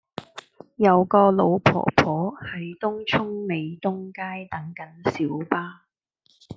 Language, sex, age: Cantonese, female, 19-29